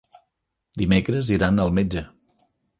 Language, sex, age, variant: Catalan, male, 50-59, Central